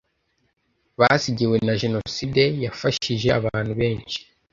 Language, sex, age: Kinyarwanda, male, under 19